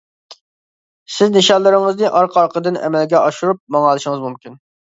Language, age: Uyghur, 19-29